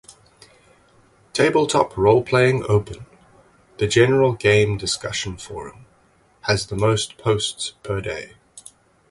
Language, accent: English, England English